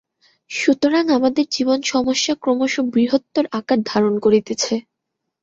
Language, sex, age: Bengali, female, 19-29